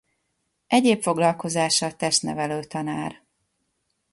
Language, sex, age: Hungarian, female, 50-59